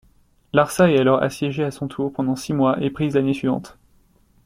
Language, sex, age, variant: French, male, 19-29, Français de métropole